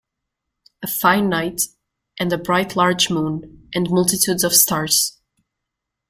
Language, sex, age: English, female, 19-29